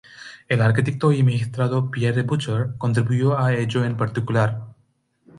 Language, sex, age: Spanish, female, 19-29